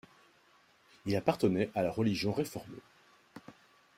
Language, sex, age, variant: French, male, 50-59, Français de métropole